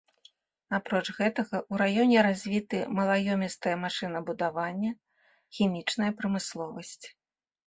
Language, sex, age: Belarusian, female, 40-49